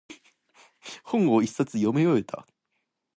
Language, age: Japanese, under 19